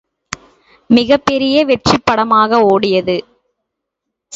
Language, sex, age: Tamil, female, 19-29